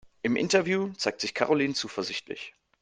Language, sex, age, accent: German, male, 19-29, Deutschland Deutsch